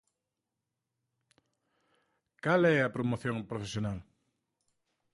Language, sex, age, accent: Galician, male, 30-39, Oriental (común en zona oriental)